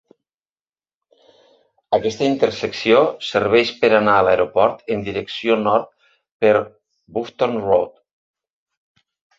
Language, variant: Catalan, Central